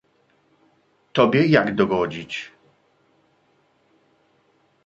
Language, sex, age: Polish, male, 40-49